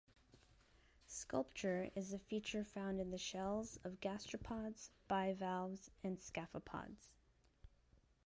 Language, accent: English, United States English